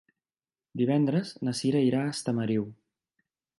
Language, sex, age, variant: Catalan, male, 30-39, Central